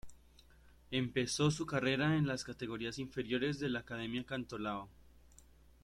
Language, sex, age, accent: Spanish, male, under 19, Caribe: Cuba, Venezuela, Puerto Rico, República Dominicana, Panamá, Colombia caribeña, México caribeño, Costa del golfo de México